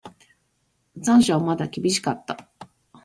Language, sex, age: Japanese, female, 40-49